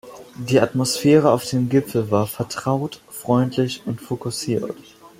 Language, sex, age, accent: German, male, 19-29, Deutschland Deutsch